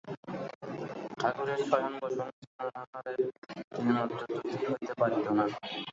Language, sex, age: Bengali, male, 19-29